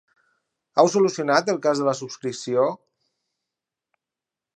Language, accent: Catalan, valencià